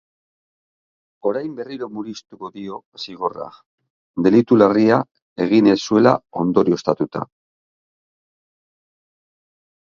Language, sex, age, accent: Basque, male, 60-69, Mendebalekoa (Araba, Bizkaia, Gipuzkoako mendebaleko herri batzuk)